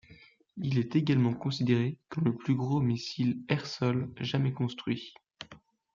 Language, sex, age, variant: French, male, under 19, Français de métropole